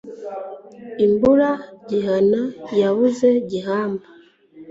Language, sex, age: Kinyarwanda, female, 19-29